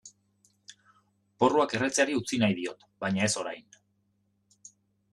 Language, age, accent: Basque, 40-49, Erdialdekoa edo Nafarra (Gipuzkoa, Nafarroa)